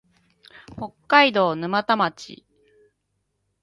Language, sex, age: Japanese, female, 30-39